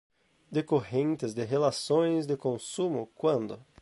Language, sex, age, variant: Portuguese, male, 19-29, Portuguese (Brasil)